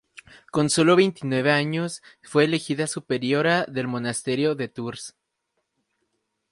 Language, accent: Spanish, México